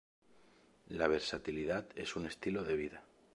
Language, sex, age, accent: Spanish, male, 30-39, España: Sur peninsular (Andalucia, Extremadura, Murcia)